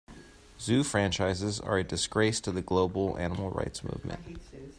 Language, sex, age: English, male, 30-39